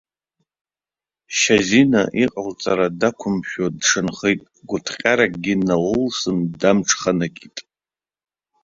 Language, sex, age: Abkhazian, male, 30-39